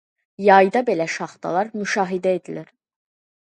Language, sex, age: Azerbaijani, female, under 19